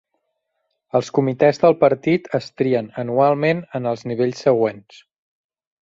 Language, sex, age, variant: Catalan, male, 30-39, Central